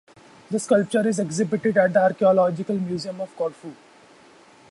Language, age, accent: English, 19-29, India and South Asia (India, Pakistan, Sri Lanka)